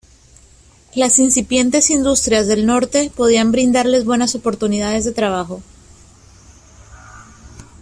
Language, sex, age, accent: Spanish, male, 40-49, Caribe: Cuba, Venezuela, Puerto Rico, República Dominicana, Panamá, Colombia caribeña, México caribeño, Costa del golfo de México